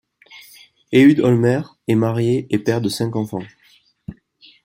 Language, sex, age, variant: French, male, 30-39, Français de métropole